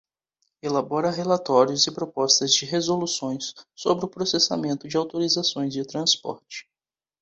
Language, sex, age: Portuguese, male, 19-29